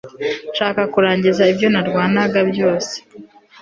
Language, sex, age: Kinyarwanda, female, 19-29